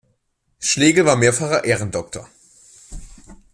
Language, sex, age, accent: German, male, under 19, Deutschland Deutsch